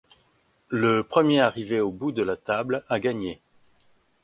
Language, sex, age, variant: French, male, 60-69, Français de métropole